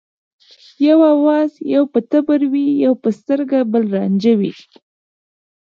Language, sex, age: Pashto, female, 19-29